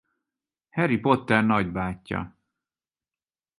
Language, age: Hungarian, 40-49